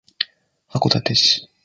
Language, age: Japanese, 19-29